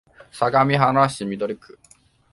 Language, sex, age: Japanese, male, 19-29